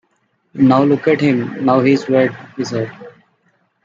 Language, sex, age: English, male, 19-29